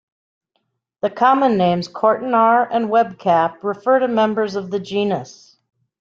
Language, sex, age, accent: English, female, 50-59, United States English